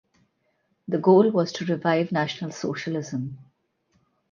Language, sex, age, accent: English, female, 40-49, India and South Asia (India, Pakistan, Sri Lanka)